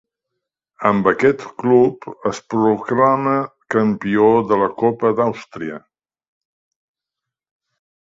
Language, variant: Catalan, Central